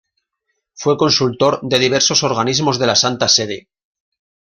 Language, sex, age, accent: Spanish, male, 50-59, España: Norte peninsular (Asturias, Castilla y León, Cantabria, País Vasco, Navarra, Aragón, La Rioja, Guadalajara, Cuenca)